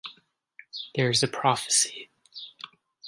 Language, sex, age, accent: English, male, 19-29, United States English